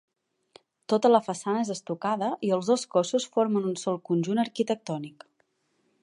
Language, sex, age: Catalan, female, 30-39